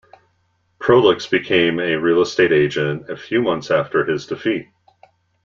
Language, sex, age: English, male, 40-49